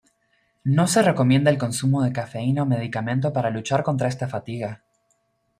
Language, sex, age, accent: Spanish, male, 19-29, Rioplatense: Argentina, Uruguay, este de Bolivia, Paraguay